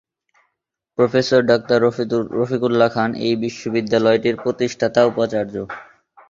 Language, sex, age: Bengali, male, under 19